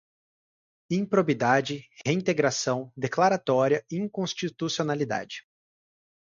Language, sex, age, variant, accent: Portuguese, male, 19-29, Portuguese (Brasil), Paulista